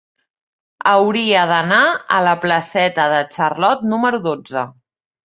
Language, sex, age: Catalan, female, 19-29